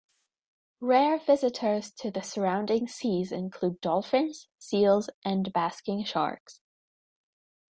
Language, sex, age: English, female, 19-29